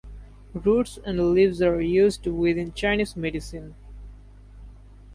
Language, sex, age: English, male, under 19